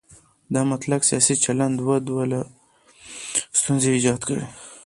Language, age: Pashto, 19-29